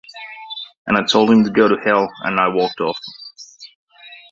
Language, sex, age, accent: English, male, 30-39, United States English